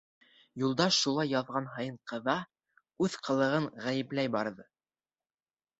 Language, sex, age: Bashkir, male, under 19